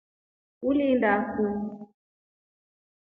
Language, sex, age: Rombo, female, 40-49